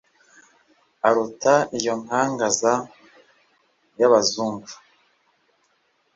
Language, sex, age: Kinyarwanda, male, 40-49